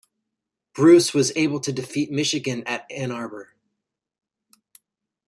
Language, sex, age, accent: English, male, 30-39, United States English